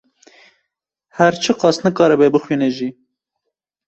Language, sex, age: Kurdish, male, 19-29